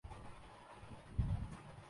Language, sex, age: Urdu, male, 19-29